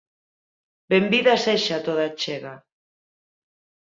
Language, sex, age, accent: Galician, female, 40-49, Normativo (estándar)